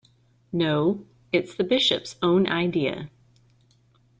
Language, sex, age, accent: English, female, 30-39, United States English